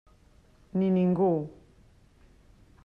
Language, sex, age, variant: Catalan, female, 50-59, Central